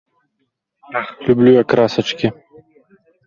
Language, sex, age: Belarusian, male, 19-29